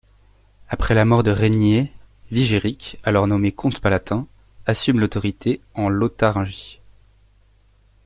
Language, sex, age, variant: French, male, 19-29, Français de métropole